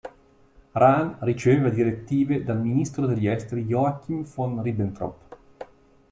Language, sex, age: Italian, male, 40-49